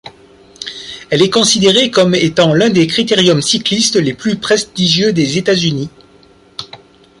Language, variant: French, Français de métropole